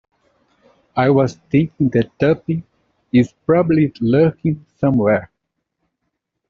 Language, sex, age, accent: English, male, 30-39, United States English